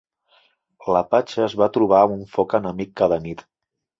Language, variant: Catalan, Central